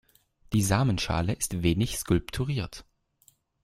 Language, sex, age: German, male, under 19